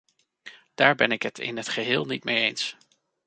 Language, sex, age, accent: Dutch, male, 40-49, Nederlands Nederlands